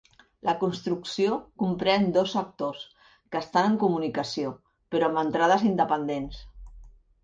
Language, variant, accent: Catalan, Central, Barceloní